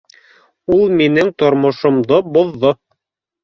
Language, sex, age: Bashkir, male, 30-39